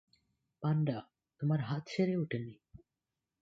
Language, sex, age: Bengali, male, 19-29